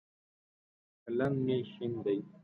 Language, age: Pashto, 19-29